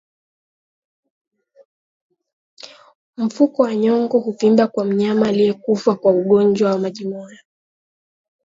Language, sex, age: Swahili, female, 19-29